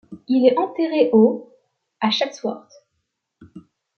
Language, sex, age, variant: French, female, 19-29, Français de métropole